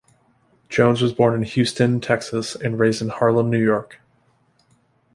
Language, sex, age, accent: English, male, 30-39, United States English